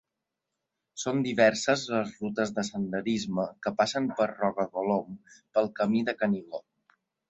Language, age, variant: Catalan, 19-29, Balear